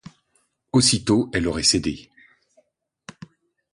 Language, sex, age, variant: French, male, 40-49, Français de métropole